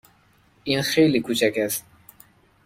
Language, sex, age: Persian, male, 19-29